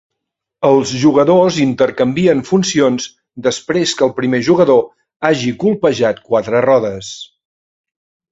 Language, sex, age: Catalan, male, 50-59